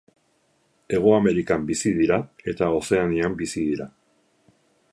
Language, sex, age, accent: Basque, male, 50-59, Erdialdekoa edo Nafarra (Gipuzkoa, Nafarroa)